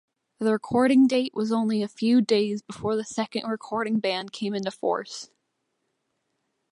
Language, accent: English, United States English